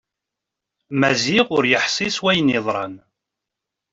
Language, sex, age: Kabyle, male, 40-49